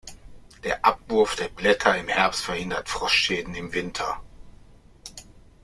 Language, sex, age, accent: German, male, 40-49, Deutschland Deutsch